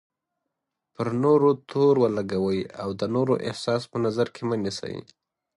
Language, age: Pashto, 19-29